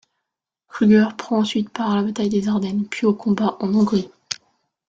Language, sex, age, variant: French, female, under 19, Français de métropole